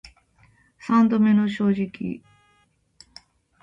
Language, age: Japanese, 30-39